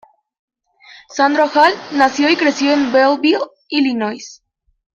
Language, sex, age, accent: Spanish, female, 19-29, México